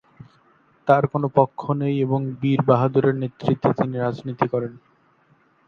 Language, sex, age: Bengali, male, 19-29